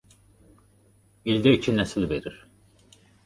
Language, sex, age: Azerbaijani, male, 30-39